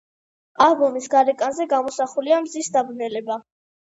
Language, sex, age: Georgian, female, under 19